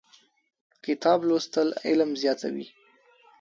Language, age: Pashto, 19-29